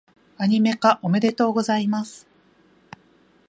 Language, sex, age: Japanese, female, 40-49